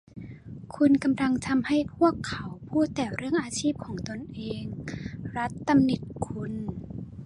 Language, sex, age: Thai, female, 19-29